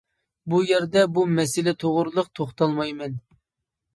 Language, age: Uyghur, 19-29